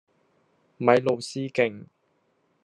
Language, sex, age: Cantonese, male, 30-39